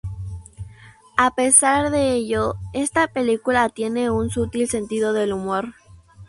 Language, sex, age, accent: Spanish, female, under 19, México